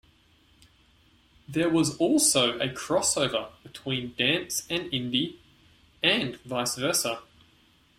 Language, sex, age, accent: English, male, 30-39, Australian English